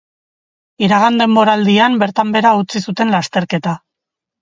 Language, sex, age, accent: Basque, female, 40-49, Erdialdekoa edo Nafarra (Gipuzkoa, Nafarroa)